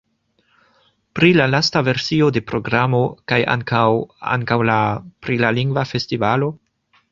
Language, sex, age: Esperanto, male, 19-29